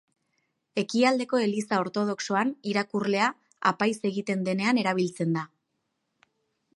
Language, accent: Basque, Mendebalekoa (Araba, Bizkaia, Gipuzkoako mendebaleko herri batzuk)